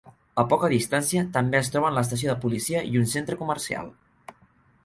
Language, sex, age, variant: Catalan, male, under 19, Central